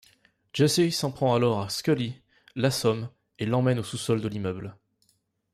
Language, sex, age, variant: French, male, 19-29, Français de métropole